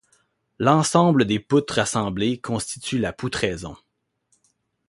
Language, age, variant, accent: French, 40-49, Français d'Amérique du Nord, Français du Canada